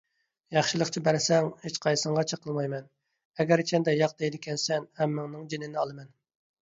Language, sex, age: Uyghur, male, 30-39